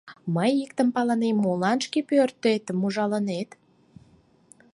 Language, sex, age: Mari, female, 19-29